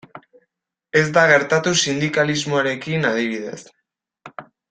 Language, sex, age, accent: Basque, male, under 19, Erdialdekoa edo Nafarra (Gipuzkoa, Nafarroa)